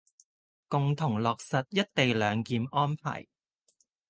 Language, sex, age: Cantonese, female, 30-39